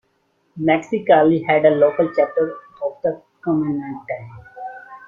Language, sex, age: English, male, 19-29